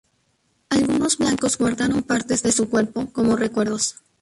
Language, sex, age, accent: Spanish, female, 19-29, México